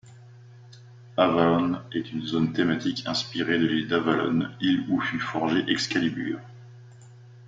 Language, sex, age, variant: French, male, 40-49, Français de métropole